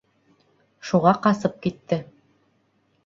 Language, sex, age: Bashkir, female, 30-39